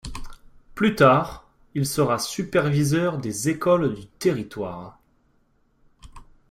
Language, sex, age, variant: French, male, 19-29, Français de métropole